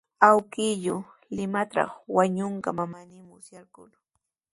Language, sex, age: Sihuas Ancash Quechua, female, 19-29